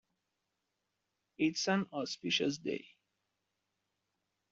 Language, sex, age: English, male, 19-29